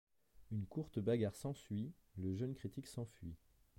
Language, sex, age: French, male, 30-39